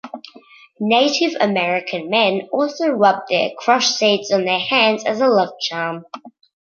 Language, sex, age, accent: English, male, under 19, Australian English